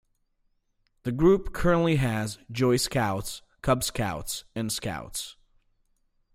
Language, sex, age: English, male, 30-39